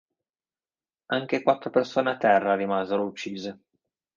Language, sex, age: Italian, male, 30-39